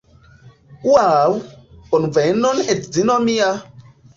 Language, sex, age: Esperanto, male, 19-29